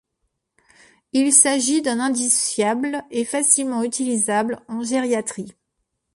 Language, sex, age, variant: French, female, 40-49, Français de métropole